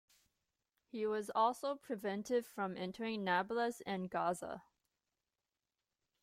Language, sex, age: English, female, 19-29